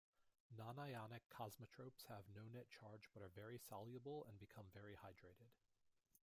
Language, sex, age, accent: English, male, 30-39, United States English